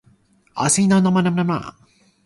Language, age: Cantonese, 19-29